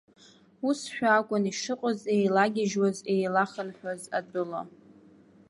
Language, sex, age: Abkhazian, female, 19-29